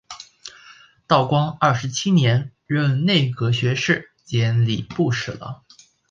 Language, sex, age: Chinese, male, 19-29